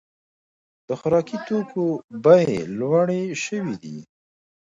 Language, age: Pashto, 30-39